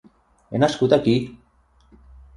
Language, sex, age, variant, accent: Catalan, male, 30-39, Nord-Occidental, nord-occidental; Lleidatà